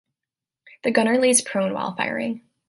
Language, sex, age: English, female, 19-29